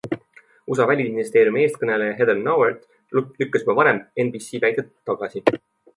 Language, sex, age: Estonian, male, 19-29